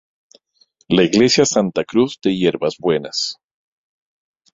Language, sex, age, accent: Spanish, male, 40-49, América central